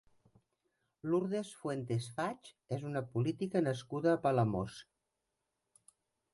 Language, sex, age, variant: Catalan, female, 50-59, Central